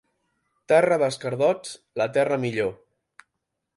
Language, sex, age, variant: Catalan, male, 19-29, Central